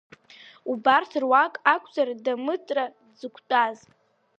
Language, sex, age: Abkhazian, female, under 19